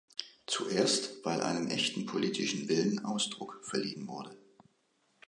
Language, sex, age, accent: German, male, 50-59, Deutschland Deutsch